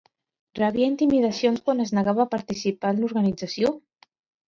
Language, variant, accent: Catalan, Central, central